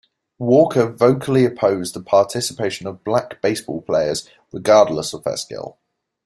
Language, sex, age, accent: English, male, 19-29, England English